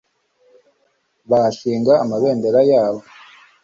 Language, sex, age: Kinyarwanda, male, 19-29